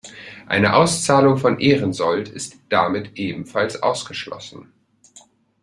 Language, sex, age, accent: German, male, 19-29, Deutschland Deutsch